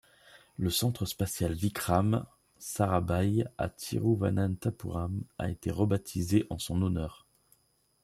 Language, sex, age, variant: French, male, 30-39, Français de métropole